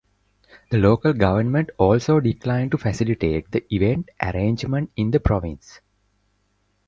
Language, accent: English, India and South Asia (India, Pakistan, Sri Lanka)